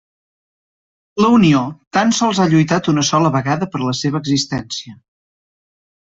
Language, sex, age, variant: Catalan, male, 19-29, Central